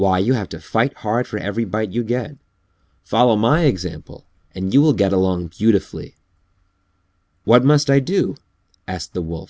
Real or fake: real